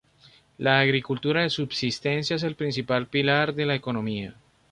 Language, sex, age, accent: Spanish, male, 30-39, Caribe: Cuba, Venezuela, Puerto Rico, República Dominicana, Panamá, Colombia caribeña, México caribeño, Costa del golfo de México